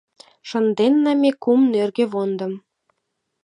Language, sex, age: Mari, female, 19-29